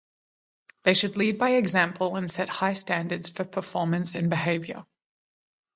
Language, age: English, 30-39